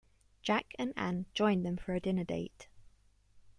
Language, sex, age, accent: English, female, 19-29, England English